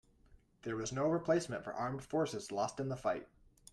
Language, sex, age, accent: English, male, 30-39, United States English